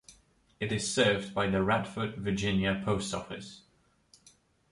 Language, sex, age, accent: English, male, 30-39, England English